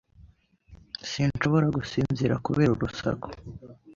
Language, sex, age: Kinyarwanda, male, under 19